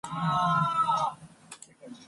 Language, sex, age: English, female, 19-29